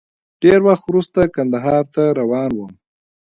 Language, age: Pashto, 30-39